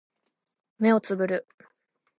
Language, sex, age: Japanese, female, 19-29